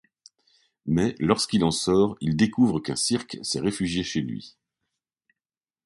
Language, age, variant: French, 50-59, Français de métropole